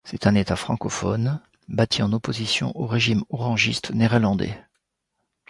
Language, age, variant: French, 60-69, Français de métropole